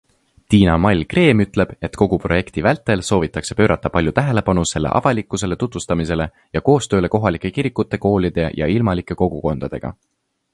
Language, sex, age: Estonian, male, 19-29